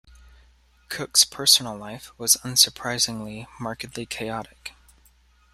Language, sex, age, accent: English, male, 19-29, United States English